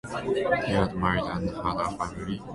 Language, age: English, 19-29